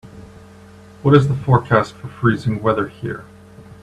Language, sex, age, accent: English, male, 50-59, Canadian English